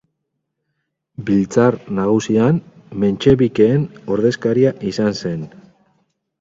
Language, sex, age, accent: Basque, male, 50-59, Mendebalekoa (Araba, Bizkaia, Gipuzkoako mendebaleko herri batzuk)